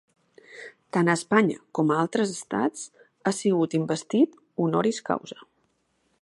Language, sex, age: Catalan, female, 40-49